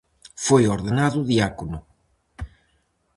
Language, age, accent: Galician, 50-59, Central (gheada)